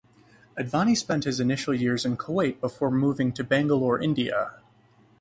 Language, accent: English, United States English